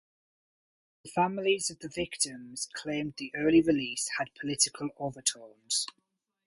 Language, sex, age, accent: English, male, 19-29, England English